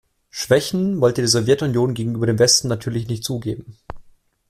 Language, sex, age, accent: German, male, 19-29, Deutschland Deutsch